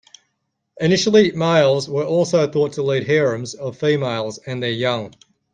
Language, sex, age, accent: English, male, 40-49, Australian English